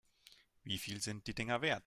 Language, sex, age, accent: German, male, 19-29, Deutschland Deutsch